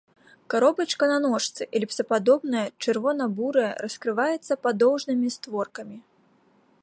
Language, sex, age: Belarusian, female, 19-29